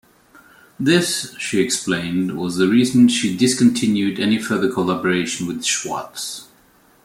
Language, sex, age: English, male, 40-49